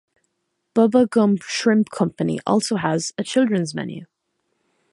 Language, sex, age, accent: English, female, under 19, Irish English